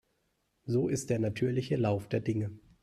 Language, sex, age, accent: German, male, 30-39, Deutschland Deutsch